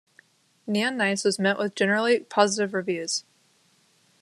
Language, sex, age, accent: English, female, under 19, United States English